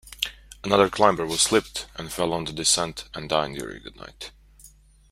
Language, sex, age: English, male, 19-29